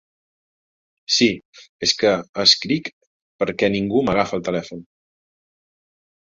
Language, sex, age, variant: Catalan, male, 19-29, Central